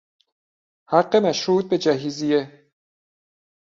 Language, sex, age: Persian, male, 40-49